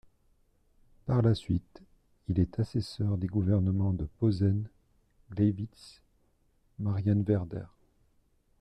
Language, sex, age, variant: French, male, 40-49, Français de métropole